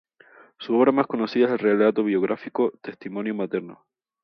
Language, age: Spanish, 19-29